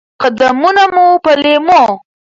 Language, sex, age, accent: Pashto, female, under 19, کندهاری لهجه